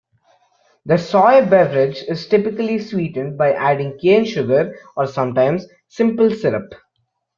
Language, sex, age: English, male, under 19